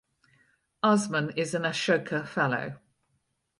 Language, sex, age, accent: English, female, 50-59, Welsh English